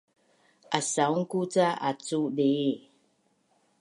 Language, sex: Bunun, female